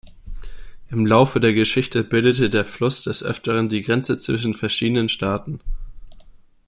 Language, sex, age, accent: German, male, 19-29, Deutschland Deutsch